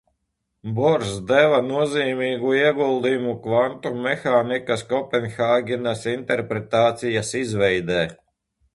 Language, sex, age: Latvian, male, 40-49